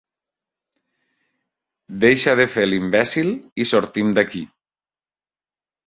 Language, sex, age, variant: Catalan, male, 30-39, Septentrional